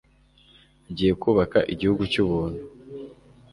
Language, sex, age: Kinyarwanda, male, 19-29